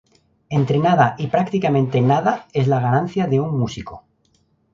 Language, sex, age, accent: Spanish, male, 50-59, España: Centro-Sur peninsular (Madrid, Toledo, Castilla-La Mancha)